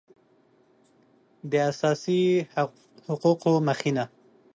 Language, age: Pashto, 30-39